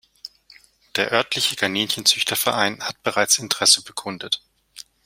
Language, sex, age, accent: German, male, 50-59, Deutschland Deutsch